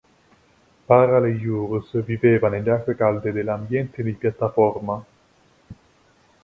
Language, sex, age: Italian, male, 19-29